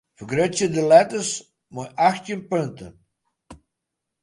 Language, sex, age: Western Frisian, male, 60-69